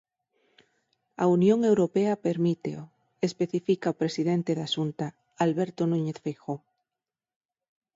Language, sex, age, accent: Galician, female, 40-49, Normativo (estándar)